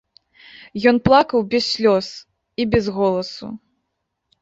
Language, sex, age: Belarusian, female, 19-29